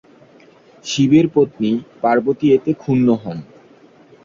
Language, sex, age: Bengali, male, 19-29